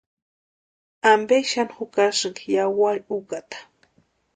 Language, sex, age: Western Highland Purepecha, female, 19-29